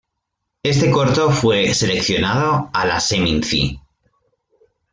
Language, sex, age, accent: Spanish, male, 30-39, España: Norte peninsular (Asturias, Castilla y León, Cantabria, País Vasco, Navarra, Aragón, La Rioja, Guadalajara, Cuenca)